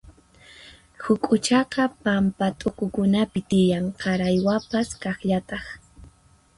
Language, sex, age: Puno Quechua, female, 19-29